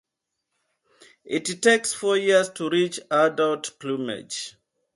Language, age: English, 50-59